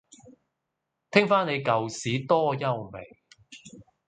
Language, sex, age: Cantonese, male, 50-59